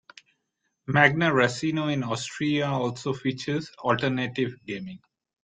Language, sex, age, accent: English, male, 40-49, India and South Asia (India, Pakistan, Sri Lanka)